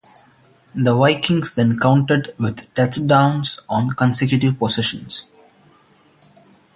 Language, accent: English, India and South Asia (India, Pakistan, Sri Lanka)